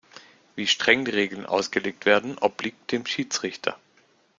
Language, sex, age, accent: German, male, 30-39, Deutschland Deutsch